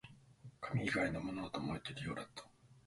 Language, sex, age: Japanese, male, 19-29